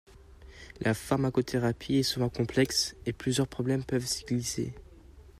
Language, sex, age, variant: French, male, under 19, Français de métropole